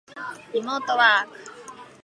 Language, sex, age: Japanese, female, 19-29